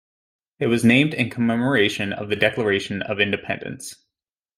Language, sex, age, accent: English, male, 19-29, United States English